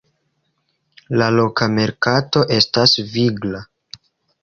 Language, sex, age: Esperanto, male, 19-29